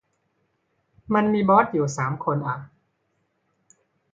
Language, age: Thai, 30-39